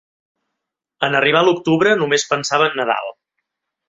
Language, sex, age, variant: Catalan, male, 30-39, Central